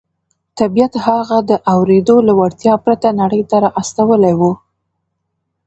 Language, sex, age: Pashto, female, 19-29